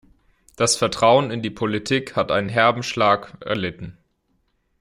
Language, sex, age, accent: German, male, 19-29, Deutschland Deutsch